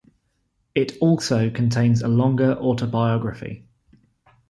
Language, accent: English, England English